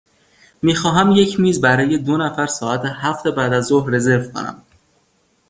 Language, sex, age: Persian, male, 19-29